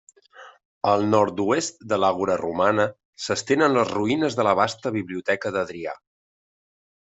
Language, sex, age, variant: Catalan, male, 40-49, Central